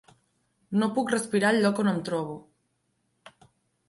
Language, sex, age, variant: Catalan, female, 19-29, Central